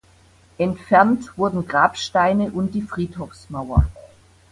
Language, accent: German, Deutschland Deutsch